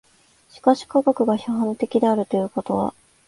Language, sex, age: Japanese, female, 19-29